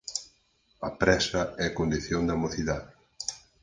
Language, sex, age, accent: Galician, male, 40-49, Oriental (común en zona oriental)